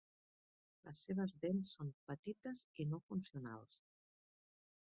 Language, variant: Catalan, Central